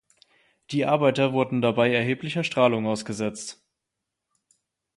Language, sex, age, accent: German, male, 19-29, Deutschland Deutsch